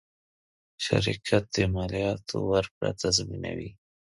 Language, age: Pashto, 19-29